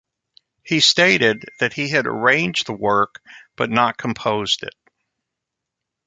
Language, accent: English, United States English